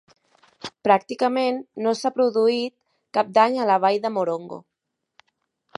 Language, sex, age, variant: Catalan, female, 19-29, Central